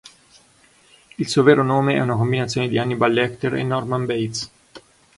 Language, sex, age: Italian, male, 30-39